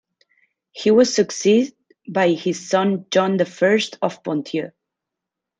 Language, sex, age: English, female, 19-29